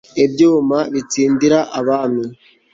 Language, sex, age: Kinyarwanda, male, 19-29